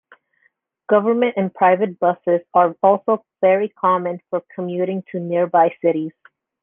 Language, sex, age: English, female, 19-29